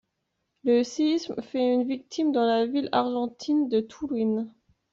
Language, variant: French, Français de métropole